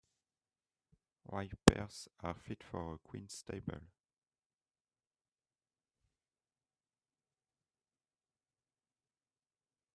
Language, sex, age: English, male, 19-29